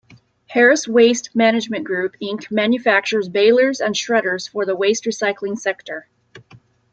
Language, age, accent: English, 30-39, United States English